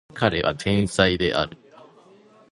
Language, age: Japanese, 19-29